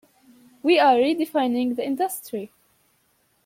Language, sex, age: English, female, 19-29